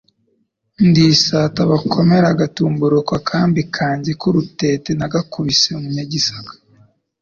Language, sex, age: Kinyarwanda, male, under 19